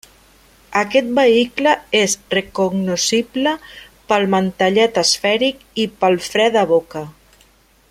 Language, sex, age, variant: Catalan, female, 40-49, Central